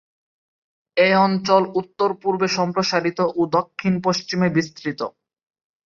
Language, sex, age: Bengali, male, 19-29